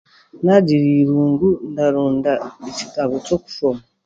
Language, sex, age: Chiga, female, 40-49